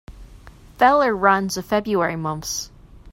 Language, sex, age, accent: English, female, 19-29, United States English